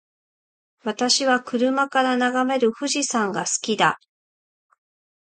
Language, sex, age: Japanese, female, 40-49